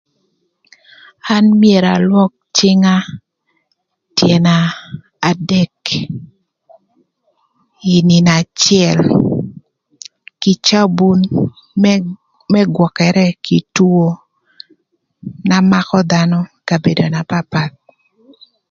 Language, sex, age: Thur, female, 30-39